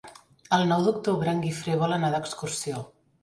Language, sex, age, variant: Catalan, female, 50-59, Central